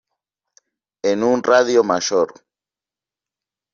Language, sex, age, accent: Spanish, male, 19-29, Rioplatense: Argentina, Uruguay, este de Bolivia, Paraguay